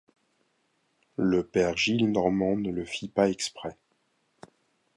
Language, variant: French, Français de métropole